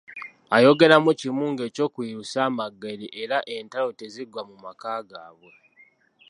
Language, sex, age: Ganda, male, 19-29